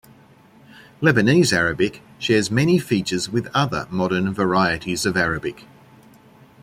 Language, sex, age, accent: English, male, 50-59, Australian English